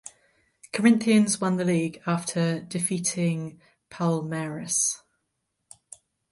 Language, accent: English, England English